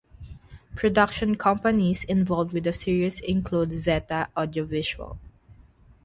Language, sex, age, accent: English, female, 19-29, United States English; Filipino